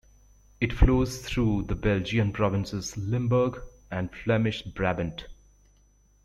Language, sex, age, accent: English, male, 40-49, United States English